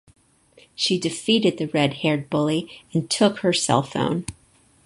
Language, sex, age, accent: English, female, 60-69, United States English